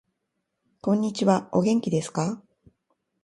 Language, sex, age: Japanese, female, 40-49